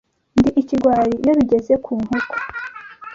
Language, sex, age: Kinyarwanda, female, 19-29